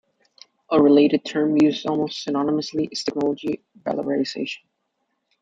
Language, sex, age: English, male, under 19